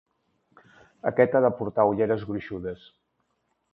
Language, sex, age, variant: Catalan, male, 60-69, Central